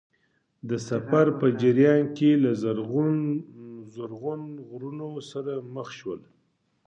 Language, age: Pashto, 40-49